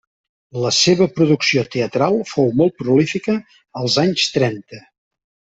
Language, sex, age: Catalan, male, 40-49